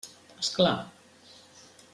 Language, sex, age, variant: Catalan, female, 50-59, Central